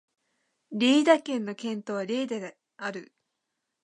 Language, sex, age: Japanese, female, 19-29